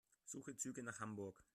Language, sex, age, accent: German, male, 19-29, Deutschland Deutsch